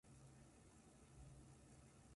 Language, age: Japanese, 19-29